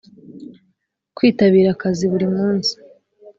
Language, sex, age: Kinyarwanda, female, 19-29